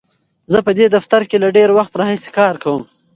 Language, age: Pashto, 19-29